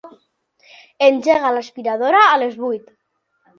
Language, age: Catalan, under 19